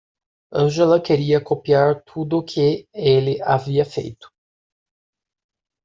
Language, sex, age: Portuguese, female, 30-39